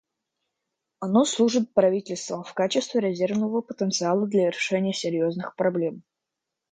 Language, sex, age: Russian, male, under 19